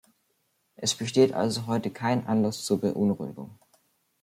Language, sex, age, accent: German, male, under 19, Deutschland Deutsch